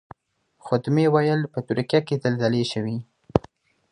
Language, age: Pashto, 19-29